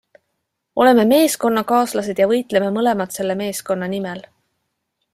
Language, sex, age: Estonian, female, 40-49